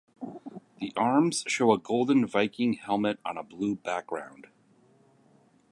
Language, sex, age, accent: English, male, 50-59, United States English